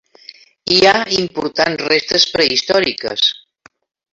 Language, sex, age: Catalan, female, 70-79